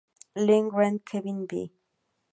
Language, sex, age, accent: Spanish, female, under 19, México